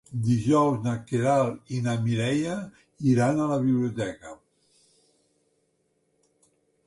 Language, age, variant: Catalan, 60-69, Central